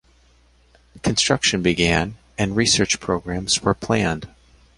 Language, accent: English, United States English